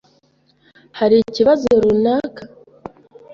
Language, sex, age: Kinyarwanda, female, 19-29